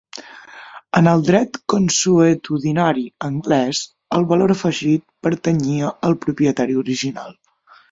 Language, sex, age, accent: Catalan, female, 19-29, central; septentrional